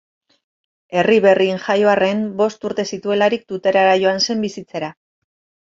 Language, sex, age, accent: Basque, female, 50-59, Mendebalekoa (Araba, Bizkaia, Gipuzkoako mendebaleko herri batzuk)